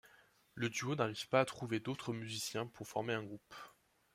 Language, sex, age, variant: French, male, 19-29, Français de métropole